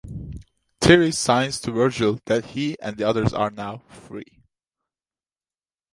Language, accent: English, Turkish